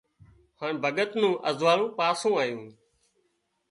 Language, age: Wadiyara Koli, 19-29